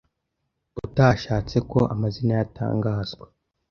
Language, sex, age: Kinyarwanda, male, under 19